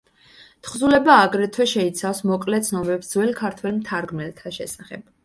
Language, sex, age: Georgian, female, 19-29